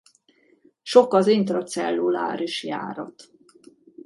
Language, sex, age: Hungarian, female, 50-59